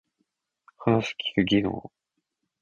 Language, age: Japanese, 19-29